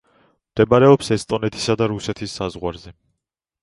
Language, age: Georgian, under 19